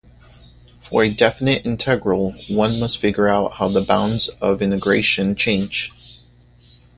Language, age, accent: English, 30-39, United States English